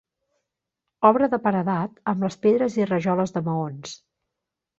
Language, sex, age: Catalan, female, 40-49